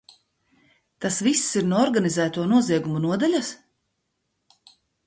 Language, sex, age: Latvian, female, 50-59